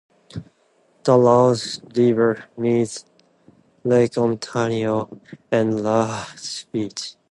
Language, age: English, 19-29